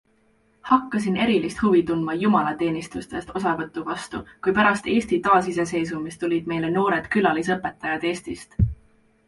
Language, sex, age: Estonian, female, 19-29